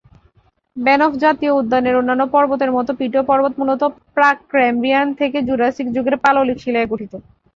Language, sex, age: Bengali, female, 19-29